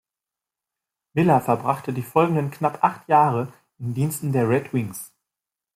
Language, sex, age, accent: German, male, 19-29, Deutschland Deutsch